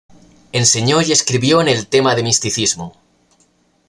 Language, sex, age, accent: Spanish, male, 19-29, España: Norte peninsular (Asturias, Castilla y León, Cantabria, País Vasco, Navarra, Aragón, La Rioja, Guadalajara, Cuenca)